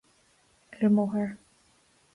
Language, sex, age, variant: Irish, female, 19-29, Gaeilge Chonnacht